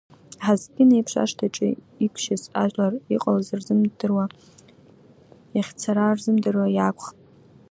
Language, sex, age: Abkhazian, female, under 19